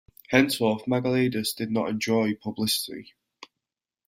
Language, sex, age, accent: English, male, 19-29, England English